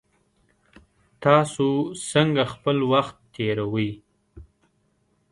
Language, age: Pashto, 30-39